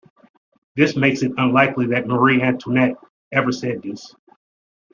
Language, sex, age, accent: English, male, 40-49, United States English